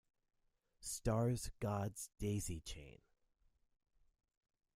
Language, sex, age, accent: English, male, 40-49, United States English